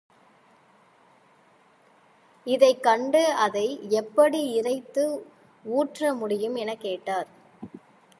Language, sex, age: Tamil, female, 19-29